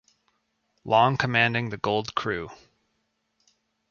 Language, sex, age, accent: English, male, 30-39, United States English